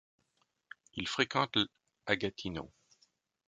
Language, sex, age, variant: French, male, 50-59, Français de métropole